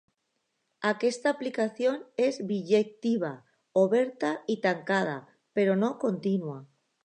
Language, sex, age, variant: Catalan, female, under 19, Alacantí